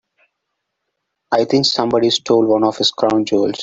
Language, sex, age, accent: English, male, 19-29, India and South Asia (India, Pakistan, Sri Lanka)